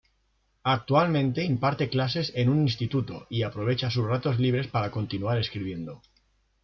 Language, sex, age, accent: Spanish, male, 40-49, España: Centro-Sur peninsular (Madrid, Toledo, Castilla-La Mancha)